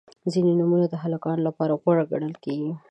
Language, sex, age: Pashto, female, 19-29